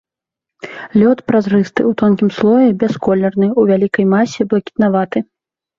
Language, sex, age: Belarusian, female, 19-29